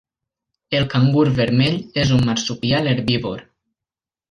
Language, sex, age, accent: Catalan, male, 19-29, valencià